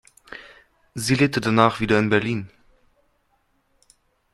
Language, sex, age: German, male, 19-29